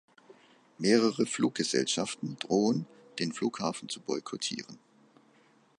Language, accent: German, Deutschland Deutsch